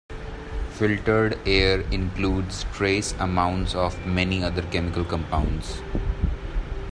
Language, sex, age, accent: English, male, 30-39, India and South Asia (India, Pakistan, Sri Lanka)